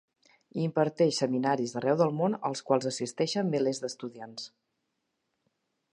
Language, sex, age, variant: Catalan, female, 40-49, Central